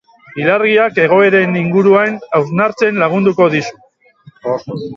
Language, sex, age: Basque, female, 50-59